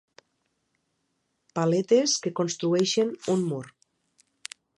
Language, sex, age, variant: Catalan, female, 40-49, Nord-Occidental